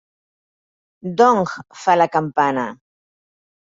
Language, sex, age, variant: Catalan, female, 60-69, Central